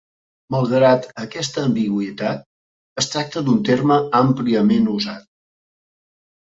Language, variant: Catalan, Central